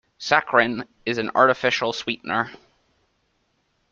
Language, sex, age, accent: English, male, 19-29, United States English